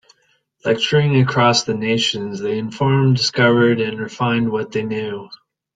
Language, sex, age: English, male, 30-39